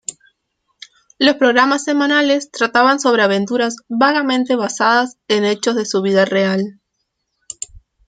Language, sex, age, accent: Spanish, female, 19-29, Rioplatense: Argentina, Uruguay, este de Bolivia, Paraguay